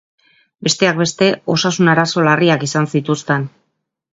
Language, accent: Basque, Mendebalekoa (Araba, Bizkaia, Gipuzkoako mendebaleko herri batzuk)